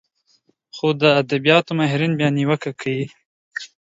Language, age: Pashto, 19-29